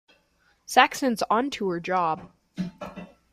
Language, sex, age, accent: English, male, under 19, United States English